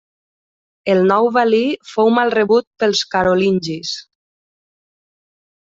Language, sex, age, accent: Catalan, female, 30-39, valencià